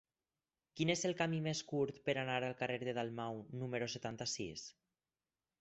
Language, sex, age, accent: Catalan, male, 19-29, valencià